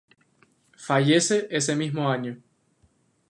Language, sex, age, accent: Spanish, male, 19-29, España: Islas Canarias